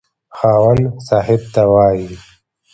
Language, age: Pashto, 19-29